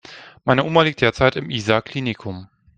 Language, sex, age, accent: German, male, 30-39, Deutschland Deutsch